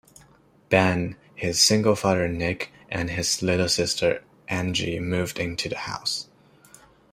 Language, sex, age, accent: English, male, under 19, United States English